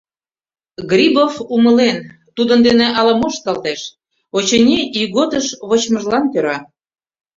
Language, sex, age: Mari, female, 40-49